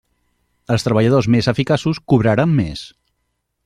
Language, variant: Catalan, Central